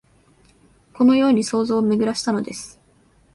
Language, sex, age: Japanese, female, 19-29